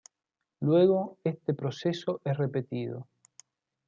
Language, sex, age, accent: Spanish, male, 40-49, Rioplatense: Argentina, Uruguay, este de Bolivia, Paraguay